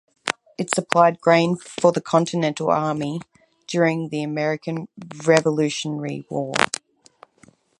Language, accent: English, Australian English